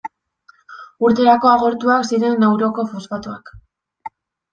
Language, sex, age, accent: Basque, female, 19-29, Mendebalekoa (Araba, Bizkaia, Gipuzkoako mendebaleko herri batzuk)